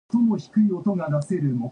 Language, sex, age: English, female, 19-29